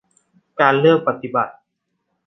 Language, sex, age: Thai, male, under 19